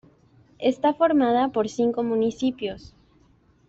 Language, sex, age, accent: Spanish, female, 19-29, México